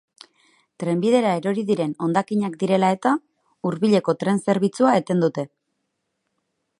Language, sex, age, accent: Basque, female, 30-39, Erdialdekoa edo Nafarra (Gipuzkoa, Nafarroa)